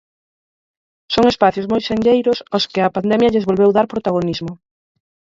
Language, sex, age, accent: Galician, female, 30-39, Central (gheada)